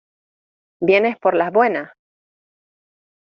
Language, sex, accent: Spanish, female, España: Islas Canarias